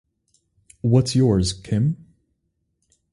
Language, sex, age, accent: English, male, 19-29, United States English